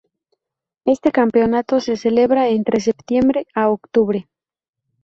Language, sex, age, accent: Spanish, female, 19-29, México